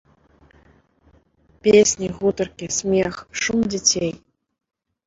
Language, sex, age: Belarusian, female, 19-29